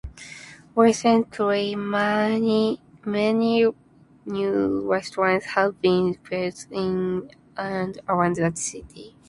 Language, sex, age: English, female, under 19